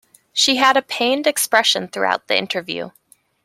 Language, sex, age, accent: English, female, 19-29, Canadian English